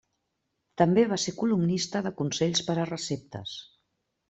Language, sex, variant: Catalan, female, Central